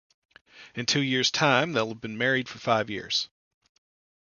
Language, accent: English, United States English